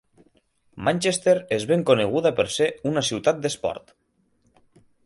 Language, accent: Catalan, central; nord-occidental